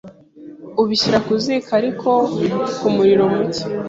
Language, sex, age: Kinyarwanda, female, 19-29